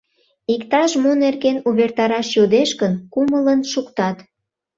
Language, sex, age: Mari, female, 19-29